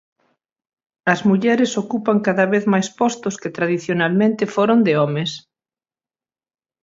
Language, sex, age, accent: Galician, female, 40-49, Central (gheada)